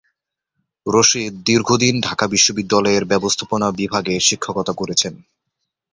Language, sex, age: Bengali, male, under 19